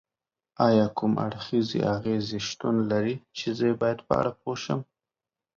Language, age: Pashto, 30-39